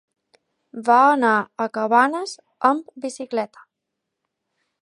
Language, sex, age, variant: Catalan, female, 19-29, Balear